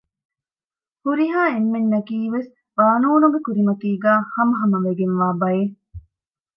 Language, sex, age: Divehi, female, 30-39